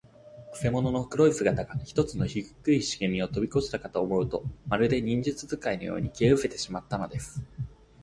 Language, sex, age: Japanese, male, under 19